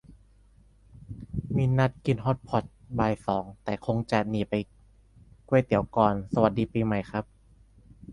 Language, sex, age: Thai, male, 19-29